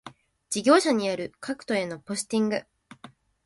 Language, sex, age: Japanese, female, 19-29